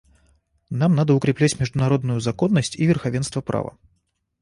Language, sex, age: Russian, male, 30-39